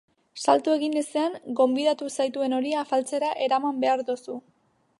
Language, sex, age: Basque, female, 19-29